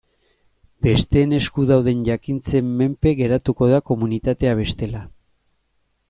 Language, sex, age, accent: Basque, male, 50-59, Erdialdekoa edo Nafarra (Gipuzkoa, Nafarroa)